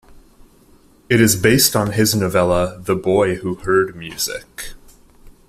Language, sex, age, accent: English, male, 19-29, United States English